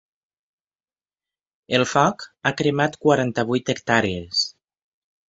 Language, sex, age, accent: Catalan, male, 19-29, valencià